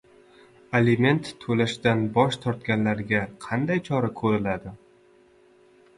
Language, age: Uzbek, 19-29